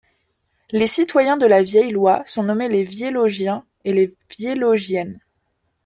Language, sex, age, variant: French, female, 19-29, Français de métropole